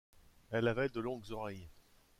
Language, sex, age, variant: French, male, 40-49, Français de métropole